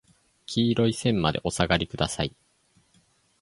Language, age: Japanese, under 19